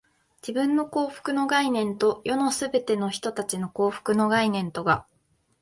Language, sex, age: Japanese, female, 19-29